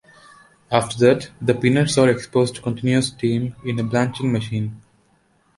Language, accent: English, India and South Asia (India, Pakistan, Sri Lanka)